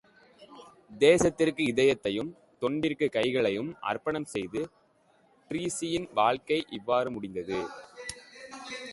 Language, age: Tamil, 19-29